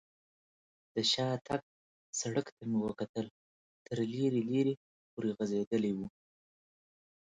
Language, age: Pashto, 30-39